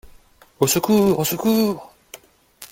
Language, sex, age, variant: French, male, 19-29, Français de métropole